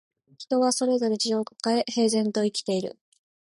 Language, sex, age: Japanese, female, 19-29